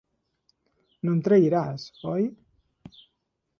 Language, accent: Catalan, central; septentrional